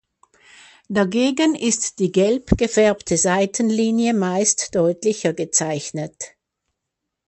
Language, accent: German, Schweizerdeutsch